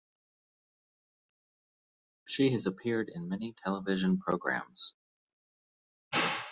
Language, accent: English, United States English